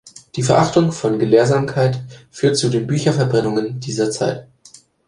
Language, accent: German, Deutschland Deutsch